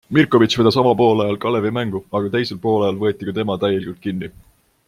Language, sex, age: Estonian, male, 19-29